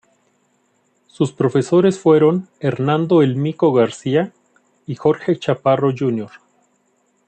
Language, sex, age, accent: Spanish, male, 40-49, México